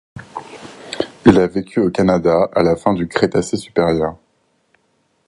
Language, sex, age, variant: French, male, 19-29, Français de métropole